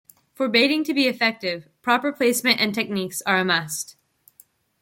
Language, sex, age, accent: English, female, under 19, United States English